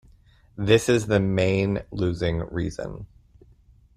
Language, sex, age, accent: English, male, 30-39, Canadian English